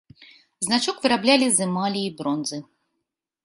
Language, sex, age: Belarusian, female, 30-39